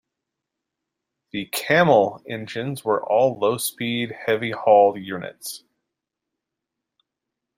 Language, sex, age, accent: English, male, 40-49, United States English